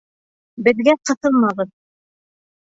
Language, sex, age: Bashkir, female, 19-29